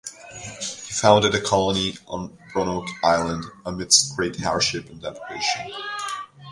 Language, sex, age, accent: English, male, 19-29, United States English